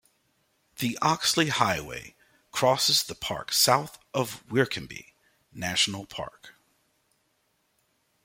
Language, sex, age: English, male, 50-59